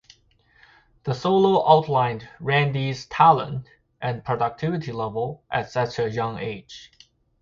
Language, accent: English, United States English